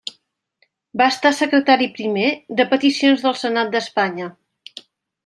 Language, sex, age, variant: Catalan, female, 50-59, Central